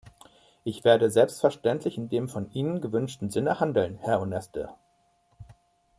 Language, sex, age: German, male, 50-59